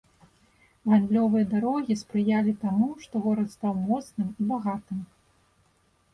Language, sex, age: Belarusian, female, 30-39